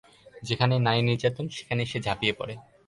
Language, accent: Bengali, Bangladeshi